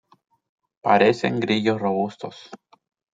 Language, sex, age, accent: Spanish, male, 40-49, Andino-Pacífico: Colombia, Perú, Ecuador, oeste de Bolivia y Venezuela andina